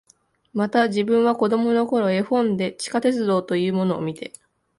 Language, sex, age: Japanese, female, 19-29